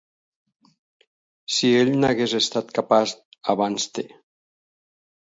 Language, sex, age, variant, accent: Catalan, male, 60-69, Valencià central, valencià